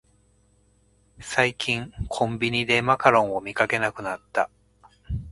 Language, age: Japanese, 50-59